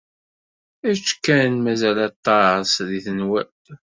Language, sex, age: Kabyle, male, 50-59